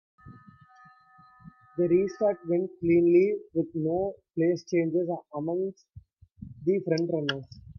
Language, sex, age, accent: English, male, 19-29, India and South Asia (India, Pakistan, Sri Lanka)